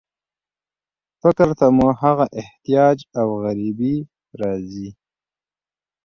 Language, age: Pashto, 19-29